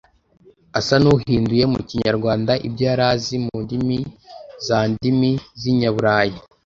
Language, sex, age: Kinyarwanda, male, under 19